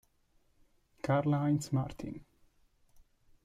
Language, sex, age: Italian, male, 19-29